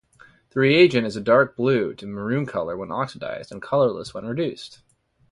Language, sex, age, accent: English, male, 30-39, United States English